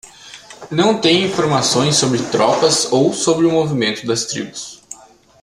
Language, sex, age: Portuguese, male, 19-29